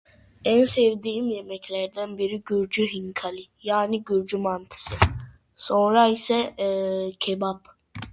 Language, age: Turkish, under 19